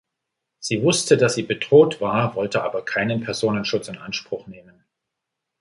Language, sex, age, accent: German, male, 40-49, Deutschland Deutsch